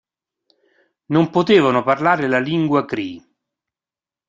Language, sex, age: Italian, male, 50-59